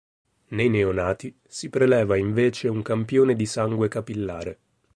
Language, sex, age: Italian, male, 30-39